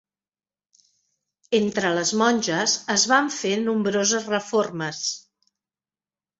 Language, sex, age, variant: Catalan, female, 60-69, Central